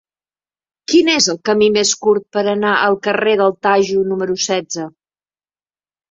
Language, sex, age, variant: Catalan, female, 60-69, Central